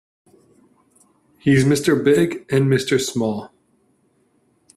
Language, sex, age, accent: English, male, 19-29, Canadian English